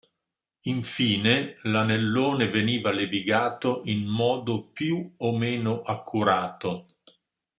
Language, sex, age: Italian, male, 60-69